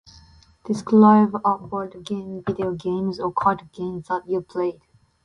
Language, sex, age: English, female, 19-29